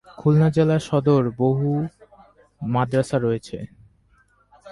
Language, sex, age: Bengali, male, 30-39